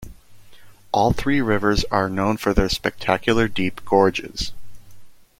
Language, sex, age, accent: English, male, 19-29, United States English